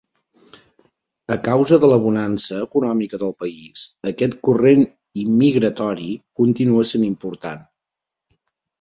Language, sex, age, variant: Catalan, male, 40-49, Central